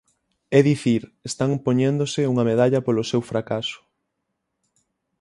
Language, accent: Galician, Oriental (común en zona oriental); Normativo (estándar)